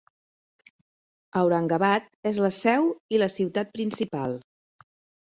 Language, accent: Catalan, gironí